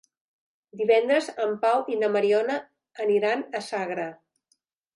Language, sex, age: Catalan, female, 50-59